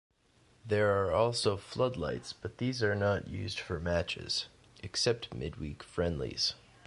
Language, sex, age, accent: English, male, 30-39, United States English